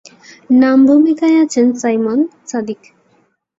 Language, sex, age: Bengali, female, 19-29